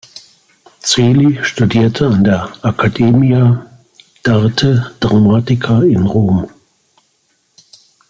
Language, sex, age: German, male, 60-69